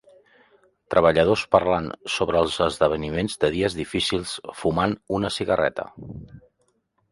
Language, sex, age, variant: Catalan, male, 40-49, Central